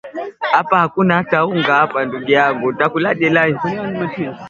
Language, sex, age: Swahili, male, 19-29